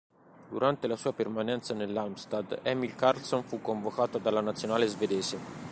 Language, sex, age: Italian, male, 40-49